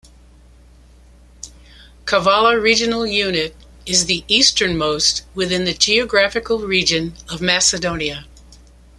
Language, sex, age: English, female, 70-79